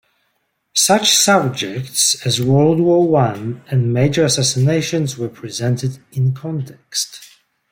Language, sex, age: English, male, 40-49